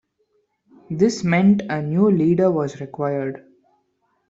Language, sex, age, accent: English, male, 19-29, India and South Asia (India, Pakistan, Sri Lanka)